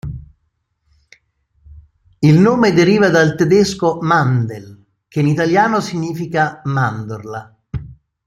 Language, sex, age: Italian, male, 60-69